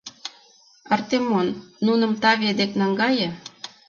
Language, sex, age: Mari, female, 40-49